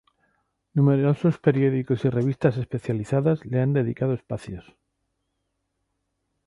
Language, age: Spanish, 60-69